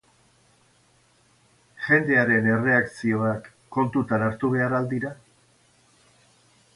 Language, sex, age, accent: Basque, male, 60-69, Erdialdekoa edo Nafarra (Gipuzkoa, Nafarroa)